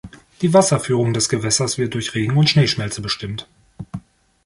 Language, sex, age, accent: German, male, 30-39, Deutschland Deutsch